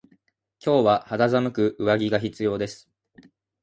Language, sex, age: Japanese, male, 19-29